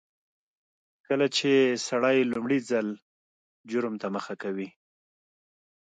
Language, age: Pashto, 30-39